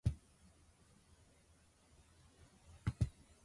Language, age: Japanese, 19-29